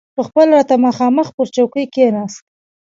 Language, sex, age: Pashto, female, 19-29